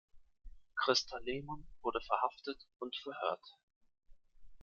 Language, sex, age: German, male, 19-29